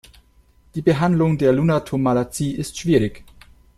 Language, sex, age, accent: German, male, 19-29, Deutschland Deutsch